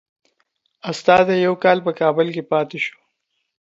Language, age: Pashto, 30-39